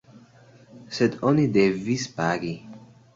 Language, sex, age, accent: Esperanto, male, 19-29, Internacia